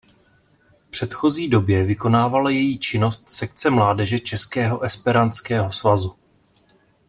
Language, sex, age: Czech, male, 30-39